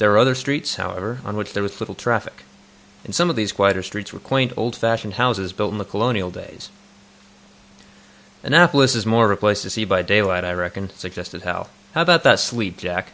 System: none